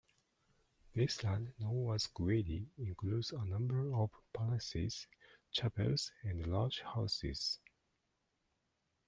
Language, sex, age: English, male, 40-49